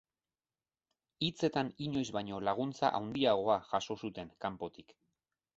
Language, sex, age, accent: Basque, male, 40-49, Mendebalekoa (Araba, Bizkaia, Gipuzkoako mendebaleko herri batzuk)